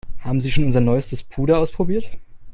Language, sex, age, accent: German, male, 19-29, Deutschland Deutsch